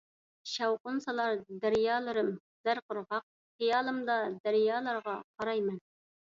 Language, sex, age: Uyghur, female, 19-29